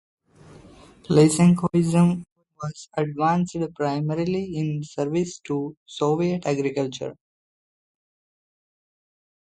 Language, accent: English, India and South Asia (India, Pakistan, Sri Lanka)